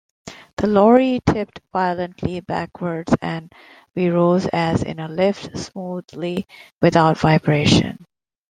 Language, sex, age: English, female, 50-59